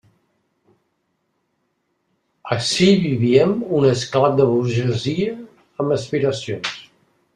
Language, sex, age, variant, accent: Catalan, male, 60-69, Central, central